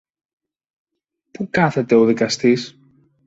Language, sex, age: Greek, male, 19-29